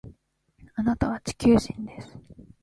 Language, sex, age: Japanese, female, 19-29